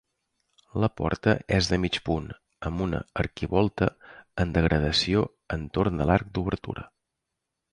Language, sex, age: Catalan, male, 30-39